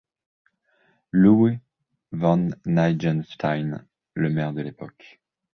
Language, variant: French, Français de métropole